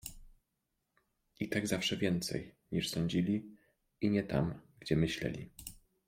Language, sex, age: Polish, male, 19-29